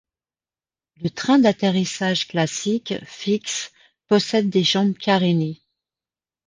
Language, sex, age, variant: French, female, 50-59, Français de métropole